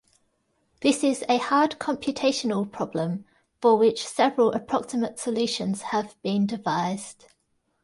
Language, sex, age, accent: English, female, 30-39, Australian English